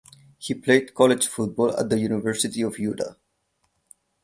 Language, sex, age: English, male, 19-29